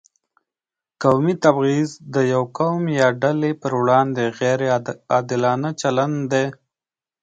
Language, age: Pashto, 19-29